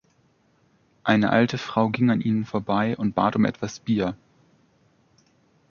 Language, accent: German, Deutschland Deutsch